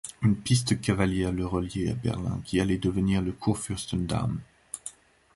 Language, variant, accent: French, Français d'Europe, Français d’Allemagne